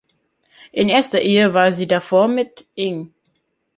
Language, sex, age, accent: German, male, under 19, Deutschland Deutsch